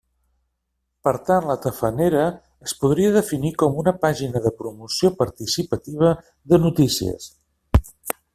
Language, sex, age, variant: Catalan, male, 50-59, Central